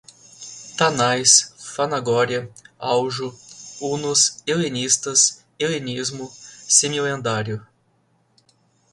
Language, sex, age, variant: Portuguese, male, 19-29, Portuguese (Brasil)